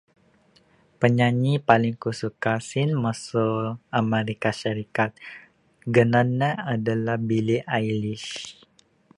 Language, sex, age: Bukar-Sadung Bidayuh, male, 19-29